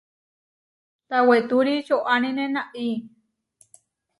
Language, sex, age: Huarijio, female, 19-29